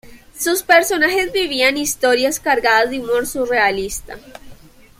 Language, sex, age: Spanish, female, 19-29